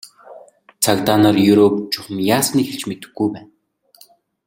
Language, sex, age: Mongolian, male, 19-29